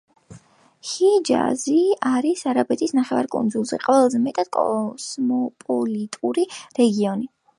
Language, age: Georgian, under 19